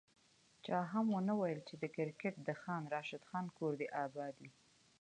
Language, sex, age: Pashto, female, 19-29